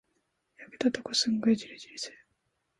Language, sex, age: Japanese, female, under 19